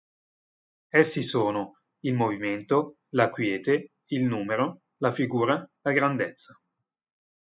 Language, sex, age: Italian, male, 40-49